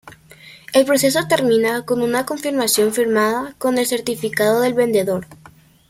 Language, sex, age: Spanish, female, 19-29